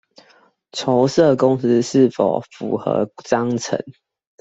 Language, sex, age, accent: Chinese, male, 30-39, 出生地：臺北市